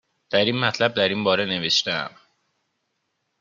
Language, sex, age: Persian, male, 19-29